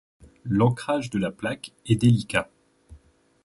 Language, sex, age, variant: French, male, 19-29, Français de métropole